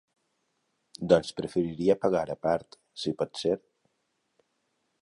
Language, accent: Catalan, valencià